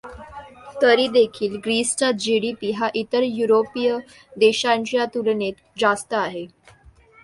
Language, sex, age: Marathi, female, under 19